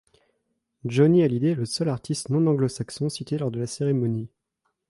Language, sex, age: French, male, under 19